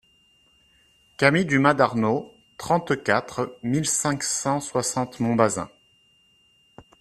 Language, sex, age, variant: French, male, 40-49, Français de métropole